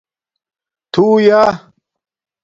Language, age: Domaaki, 30-39